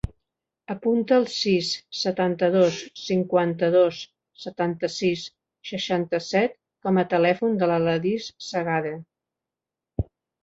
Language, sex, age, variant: Catalan, female, 60-69, Central